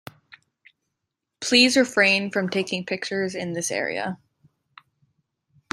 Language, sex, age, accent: English, female, 19-29, United States English